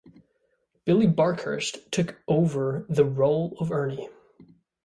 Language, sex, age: English, male, 19-29